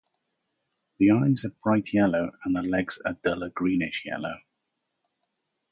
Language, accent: English, Welsh English